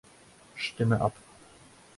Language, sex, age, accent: German, male, 19-29, Deutschland Deutsch